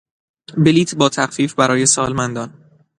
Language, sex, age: Persian, male, 19-29